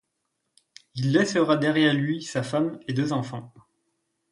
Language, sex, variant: French, male, Français de métropole